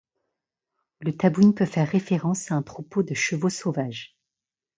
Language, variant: French, Français de métropole